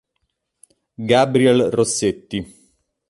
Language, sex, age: Italian, male, 40-49